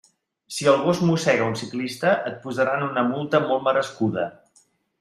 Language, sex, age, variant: Catalan, male, 50-59, Central